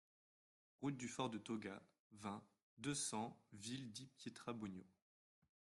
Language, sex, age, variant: French, male, 19-29, Français de métropole